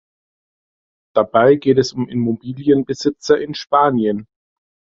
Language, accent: German, Deutschland Deutsch